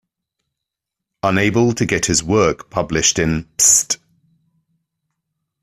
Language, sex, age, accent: English, male, 40-49, England English